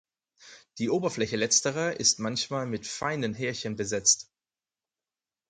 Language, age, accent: German, 30-39, Deutschland Deutsch